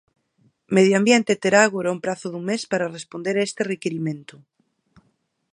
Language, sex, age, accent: Galician, female, 19-29, Central (gheada); Normativo (estándar)